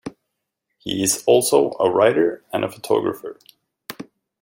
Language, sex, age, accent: English, male, 40-49, United States English